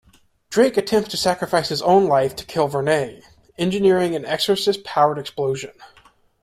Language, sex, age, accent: English, male, 30-39, United States English